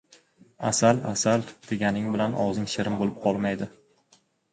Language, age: Uzbek, 19-29